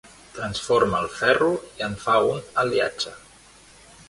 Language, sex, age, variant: Catalan, male, 19-29, Central